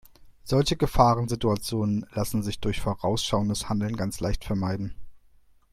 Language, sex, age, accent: German, male, 30-39, Deutschland Deutsch